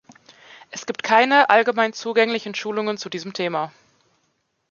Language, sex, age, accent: German, female, 30-39, Deutschland Deutsch